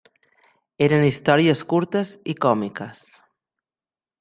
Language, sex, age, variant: Catalan, female, 40-49, Central